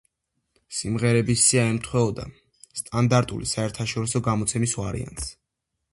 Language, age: Georgian, under 19